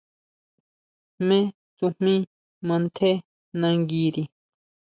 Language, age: Huautla Mazatec, 30-39